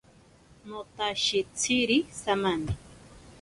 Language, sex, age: Ashéninka Perené, female, 40-49